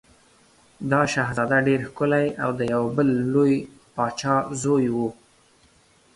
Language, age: Pashto, 30-39